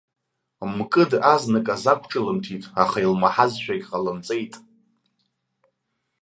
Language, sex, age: Abkhazian, male, 19-29